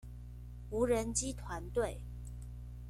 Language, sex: Chinese, female